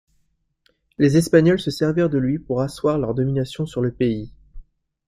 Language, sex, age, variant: French, male, 19-29, Français de métropole